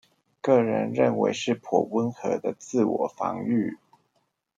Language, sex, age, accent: Chinese, male, 40-49, 出生地：臺中市